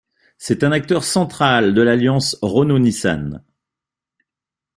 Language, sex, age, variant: French, male, 50-59, Français de métropole